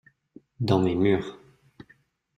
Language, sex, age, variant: French, male, 19-29, Français de métropole